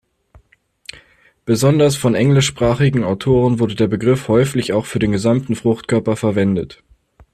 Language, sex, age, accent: German, male, 19-29, Deutschland Deutsch